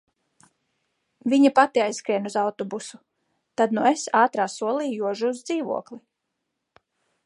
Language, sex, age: Latvian, female, 30-39